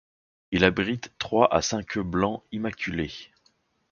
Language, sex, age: French, male, 40-49